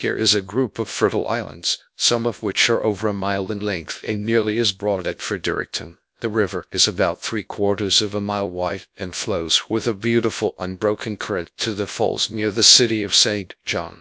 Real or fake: fake